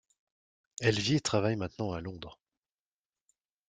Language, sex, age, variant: French, male, 19-29, Français de métropole